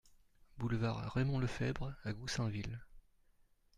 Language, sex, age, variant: French, male, 40-49, Français de métropole